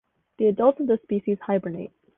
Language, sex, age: English, female, under 19